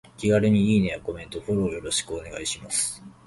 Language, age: Japanese, 19-29